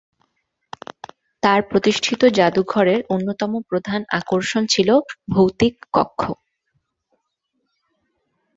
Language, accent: Bengali, প্রমিত বাংলা